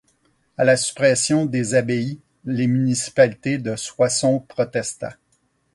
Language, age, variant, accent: French, 50-59, Français d'Amérique du Nord, Français du Canada